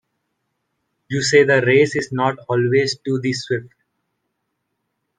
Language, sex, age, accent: English, male, 19-29, India and South Asia (India, Pakistan, Sri Lanka)